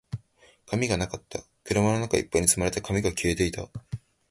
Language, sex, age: Japanese, male, under 19